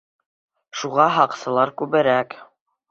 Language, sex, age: Bashkir, male, under 19